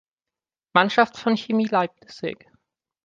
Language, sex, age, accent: German, female, 19-29, Deutschland Deutsch